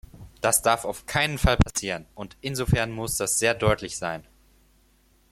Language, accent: German, Deutschland Deutsch